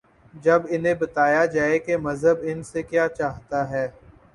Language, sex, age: Urdu, male, 19-29